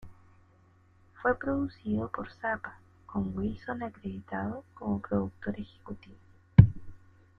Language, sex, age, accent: Spanish, female, 30-39, Chileno: Chile, Cuyo